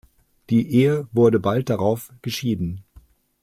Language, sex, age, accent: German, male, 50-59, Deutschland Deutsch